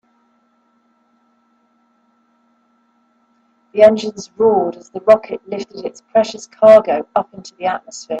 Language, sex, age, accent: English, female, 50-59, England English